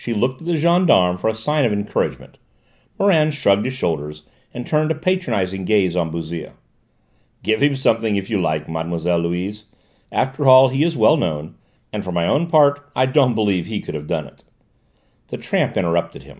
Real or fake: real